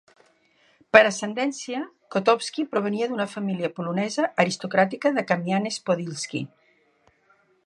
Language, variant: Catalan, Central